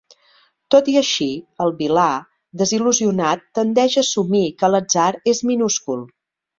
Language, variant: Catalan, Central